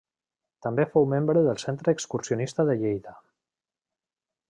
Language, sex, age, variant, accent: Catalan, male, 30-39, Valencià meridional, valencià